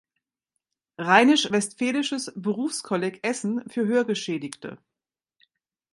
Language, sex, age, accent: German, female, 50-59, Deutschland Deutsch